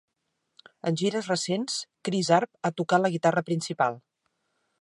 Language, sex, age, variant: Catalan, female, 50-59, Central